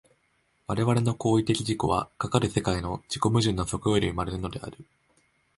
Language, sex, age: Japanese, male, under 19